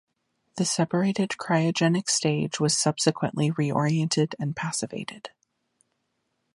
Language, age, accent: English, 19-29, United States English